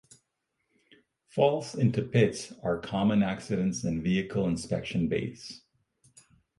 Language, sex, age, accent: English, male, 40-49, Irish English